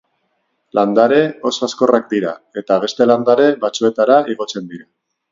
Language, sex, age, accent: Basque, male, 30-39, Mendebalekoa (Araba, Bizkaia, Gipuzkoako mendebaleko herri batzuk)